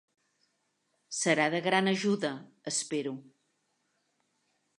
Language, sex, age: Catalan, female, 50-59